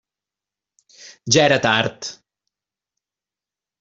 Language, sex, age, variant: Catalan, male, 30-39, Balear